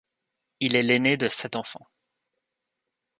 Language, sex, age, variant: French, male, 19-29, Français de métropole